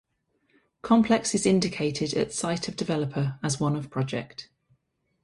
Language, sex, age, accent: English, female, 30-39, England English